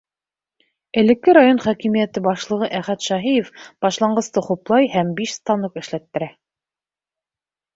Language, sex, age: Bashkir, female, 19-29